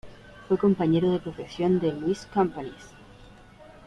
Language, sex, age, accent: Spanish, female, 40-49, Chileno: Chile, Cuyo